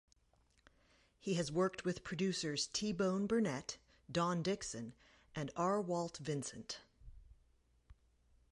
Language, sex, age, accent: English, female, 40-49, United States English